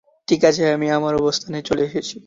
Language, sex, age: Bengali, male, 19-29